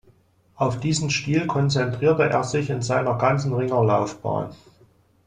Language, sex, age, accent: German, male, 40-49, Deutschland Deutsch